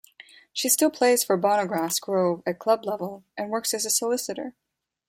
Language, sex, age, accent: English, female, 19-29, United States English